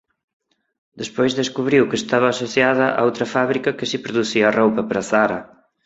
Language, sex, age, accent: Galician, male, 30-39, Neofalante